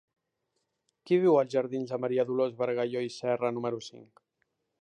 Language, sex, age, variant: Catalan, male, 19-29, Central